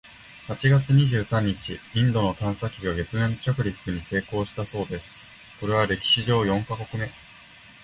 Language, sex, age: Japanese, male, 19-29